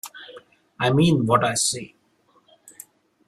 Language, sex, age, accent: English, male, 30-39, India and South Asia (India, Pakistan, Sri Lanka)